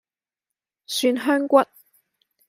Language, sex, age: Cantonese, female, 19-29